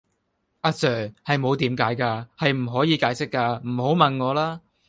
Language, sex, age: Cantonese, male, 19-29